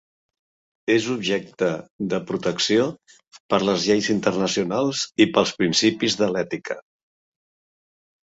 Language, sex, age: Catalan, male, 60-69